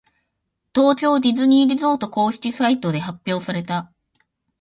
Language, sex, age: Japanese, female, 40-49